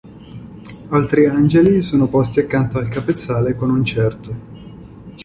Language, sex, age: Italian, male, 19-29